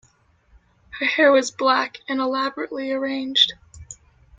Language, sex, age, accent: English, female, 19-29, United States English